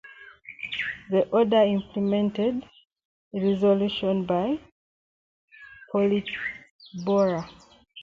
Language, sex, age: English, female, 30-39